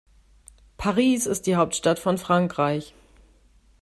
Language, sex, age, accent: German, female, 19-29, Deutschland Deutsch